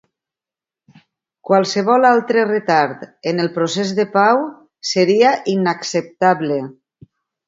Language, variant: Catalan, Valencià meridional